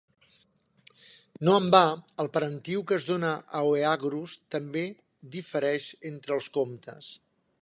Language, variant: Catalan, Central